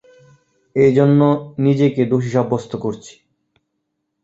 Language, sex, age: Bengali, male, 19-29